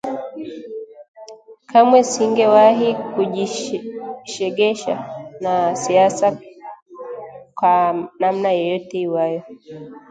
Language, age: Swahili, 19-29